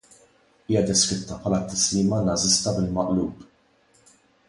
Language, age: Maltese, 19-29